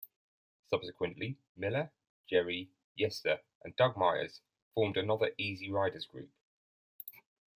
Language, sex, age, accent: English, male, 40-49, England English